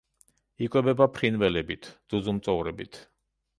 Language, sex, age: Georgian, male, 50-59